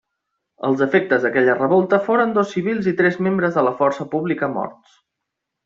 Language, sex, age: Catalan, male, 30-39